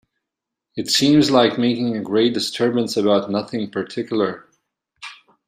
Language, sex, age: English, male, 19-29